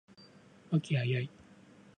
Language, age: Japanese, 40-49